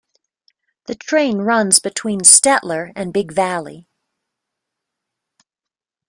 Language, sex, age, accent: English, female, 40-49, United States English